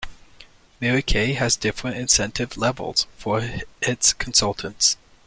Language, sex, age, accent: English, male, 19-29, United States English